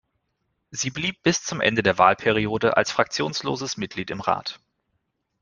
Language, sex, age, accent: German, male, 30-39, Deutschland Deutsch